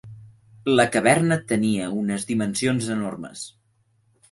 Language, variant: Catalan, Central